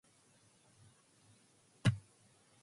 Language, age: English, 19-29